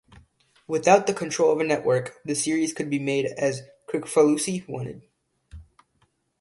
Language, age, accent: English, under 19, United States English